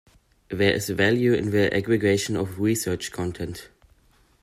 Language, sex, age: English, male, under 19